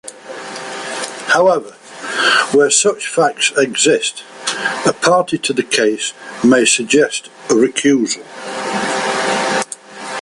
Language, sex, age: English, male, 60-69